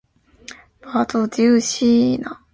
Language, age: Chinese, 19-29